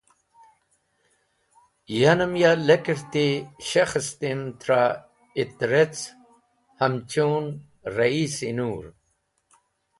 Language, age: Wakhi, 70-79